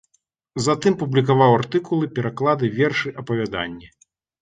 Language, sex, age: Belarusian, male, 40-49